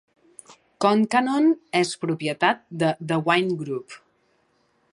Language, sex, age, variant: Catalan, female, 40-49, Central